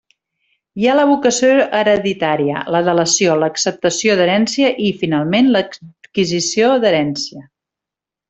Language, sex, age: Catalan, female, 50-59